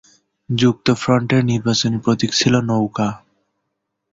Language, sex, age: Bengali, male, 19-29